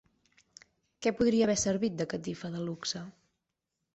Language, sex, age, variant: Catalan, female, 19-29, Central